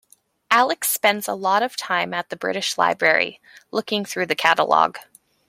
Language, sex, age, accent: English, female, 19-29, Canadian English